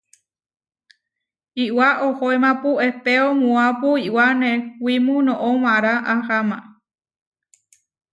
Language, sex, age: Huarijio, female, 19-29